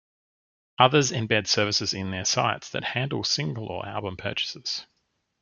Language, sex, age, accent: English, male, 30-39, Australian English